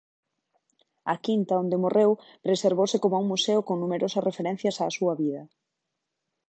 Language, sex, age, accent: Galician, female, 30-39, Normativo (estándar)